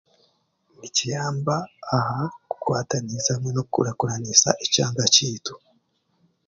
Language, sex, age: Chiga, male, 30-39